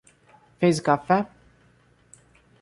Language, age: Portuguese, under 19